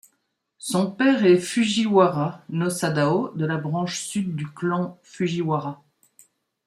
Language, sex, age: French, female, 60-69